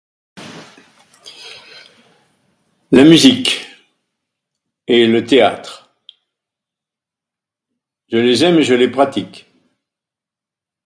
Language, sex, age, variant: French, male, 70-79, Français de métropole